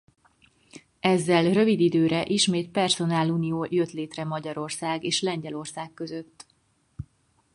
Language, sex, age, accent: Hungarian, female, 30-39, budapesti